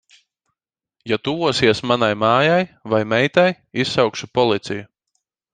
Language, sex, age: Latvian, male, 19-29